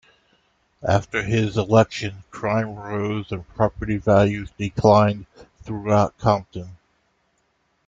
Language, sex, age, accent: English, male, 50-59, United States English